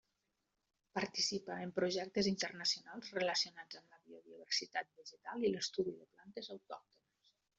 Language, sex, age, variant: Catalan, female, 50-59, Nord-Occidental